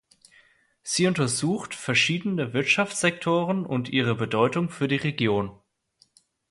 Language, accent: German, Deutschland Deutsch